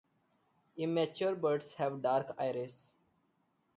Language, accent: English, India and South Asia (India, Pakistan, Sri Lanka)